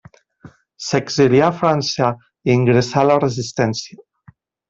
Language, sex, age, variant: Catalan, male, 40-49, Central